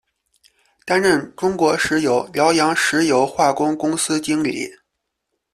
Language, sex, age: Chinese, male, 30-39